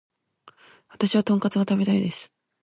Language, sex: Japanese, female